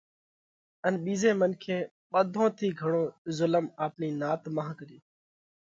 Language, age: Parkari Koli, 19-29